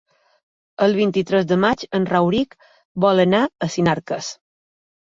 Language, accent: Catalan, mallorquí